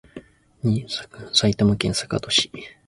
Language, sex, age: Japanese, male, 19-29